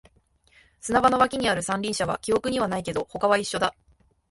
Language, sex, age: Japanese, female, 19-29